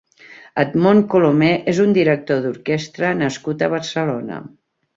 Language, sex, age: Catalan, female, 50-59